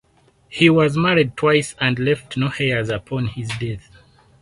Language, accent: English, Southern African (South Africa, Zimbabwe, Namibia)